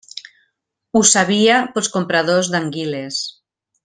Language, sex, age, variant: Catalan, female, 50-59, Central